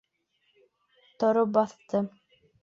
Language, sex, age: Bashkir, female, under 19